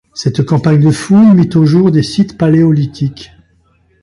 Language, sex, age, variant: French, male, 70-79, Français de métropole